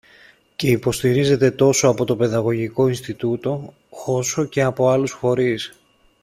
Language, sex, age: Greek, male, 40-49